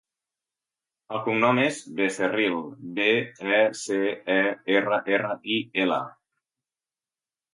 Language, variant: Catalan, Central